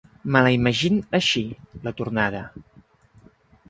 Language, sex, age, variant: Catalan, male, 30-39, Central